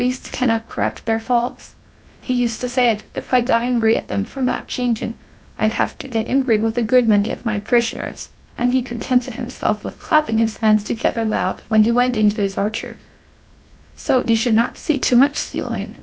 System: TTS, GlowTTS